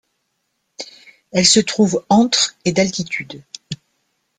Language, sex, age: French, female, 50-59